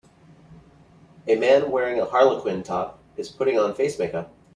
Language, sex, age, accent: English, male, 30-39, United States English